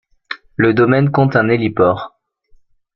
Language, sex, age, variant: French, male, 19-29, Français de métropole